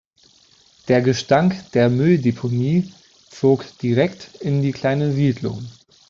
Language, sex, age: German, male, 19-29